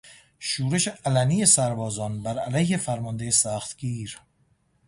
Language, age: Persian, 30-39